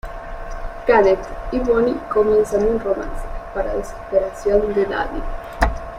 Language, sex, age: Spanish, female, 19-29